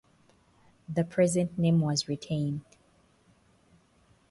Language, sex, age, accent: English, female, 19-29, Ugandan english